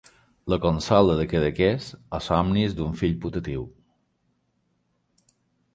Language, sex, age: Catalan, male, 40-49